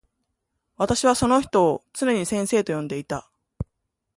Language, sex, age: Japanese, female, 19-29